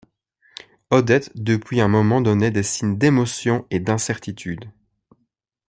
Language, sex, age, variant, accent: French, male, 19-29, Français d'Europe, Français de Belgique